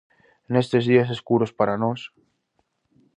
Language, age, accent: Galician, 19-29, Normativo (estándar)